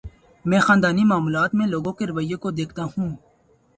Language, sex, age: Urdu, male, 19-29